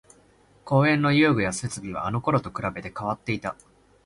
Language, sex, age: Japanese, male, 19-29